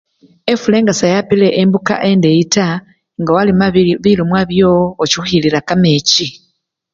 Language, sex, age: Luyia, female, 50-59